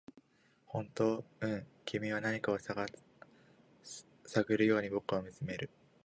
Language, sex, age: Japanese, male, 19-29